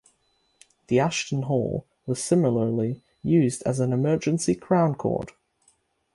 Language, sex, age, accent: English, male, 19-29, United States English; England English